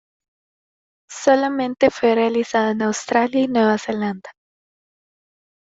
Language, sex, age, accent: Spanish, female, under 19, América central